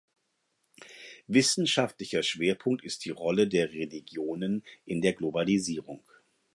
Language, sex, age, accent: German, male, 40-49, Deutschland Deutsch